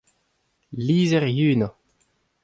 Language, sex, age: Breton, male, 19-29